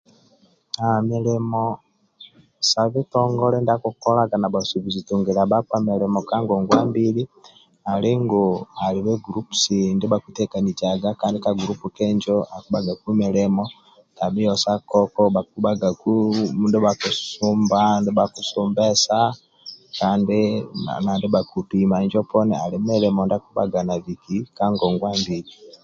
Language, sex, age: Amba (Uganda), male, 50-59